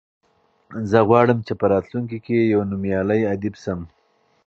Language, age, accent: Pashto, 30-39, کندهارۍ لهجه